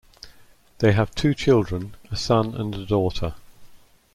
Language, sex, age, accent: English, male, 60-69, England English